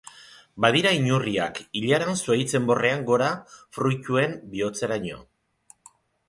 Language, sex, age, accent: Basque, male, 60-69, Erdialdekoa edo Nafarra (Gipuzkoa, Nafarroa)